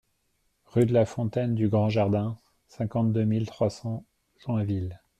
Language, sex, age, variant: French, male, 30-39, Français de métropole